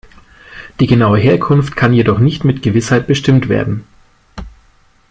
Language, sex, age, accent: German, male, 40-49, Deutschland Deutsch